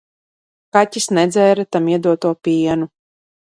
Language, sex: Latvian, female